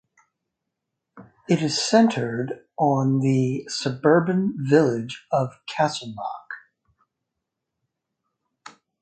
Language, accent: English, United States English